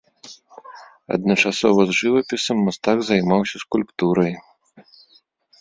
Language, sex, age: Belarusian, male, 30-39